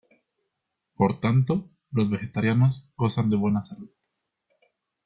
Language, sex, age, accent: Spanish, male, 19-29, México